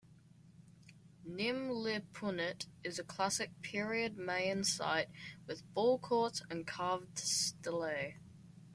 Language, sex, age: English, male, under 19